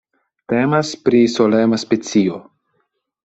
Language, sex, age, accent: Esperanto, male, under 19, Internacia